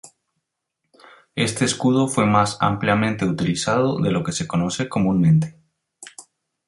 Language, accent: Spanish, Andino-Pacífico: Colombia, Perú, Ecuador, oeste de Bolivia y Venezuela andina